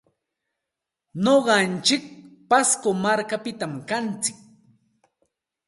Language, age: Santa Ana de Tusi Pasco Quechua, 40-49